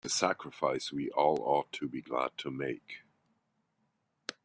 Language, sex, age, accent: English, male, 40-49, Scottish English